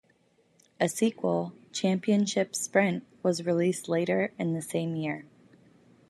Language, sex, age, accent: English, female, 19-29, United States English